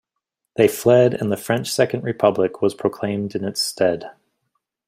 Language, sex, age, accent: English, male, 30-39, United States English